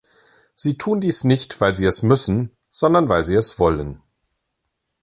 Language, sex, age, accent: German, male, 40-49, Deutschland Deutsch